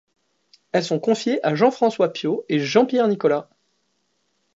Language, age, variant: French, 19-29, Français de métropole